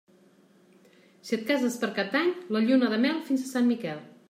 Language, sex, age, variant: Catalan, female, 40-49, Central